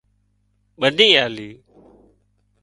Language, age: Wadiyara Koli, 30-39